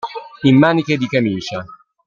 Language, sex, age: Italian, male, 50-59